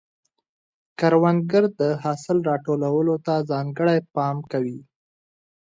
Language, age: Pashto, under 19